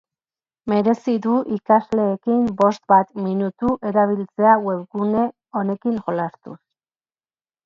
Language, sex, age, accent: Basque, female, 40-49, Erdialdekoa edo Nafarra (Gipuzkoa, Nafarroa)